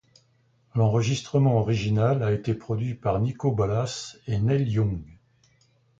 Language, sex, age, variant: French, male, 70-79, Français de métropole